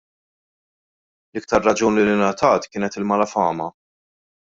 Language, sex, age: Maltese, male, 19-29